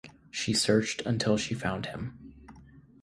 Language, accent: English, United States English